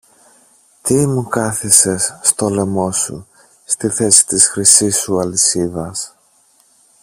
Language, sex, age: Greek, male, 30-39